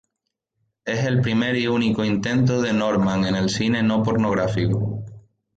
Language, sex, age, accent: Spanish, male, 19-29, España: Islas Canarias